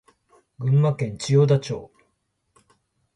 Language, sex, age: Japanese, male, 40-49